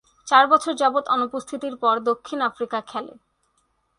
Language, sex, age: Bengali, female, 19-29